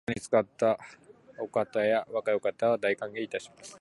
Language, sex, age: Japanese, male, under 19